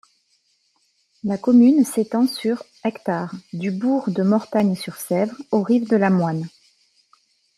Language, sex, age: French, female, 40-49